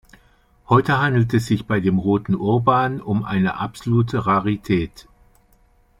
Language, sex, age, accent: German, male, 60-69, Deutschland Deutsch